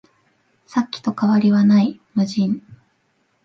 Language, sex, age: Japanese, female, 19-29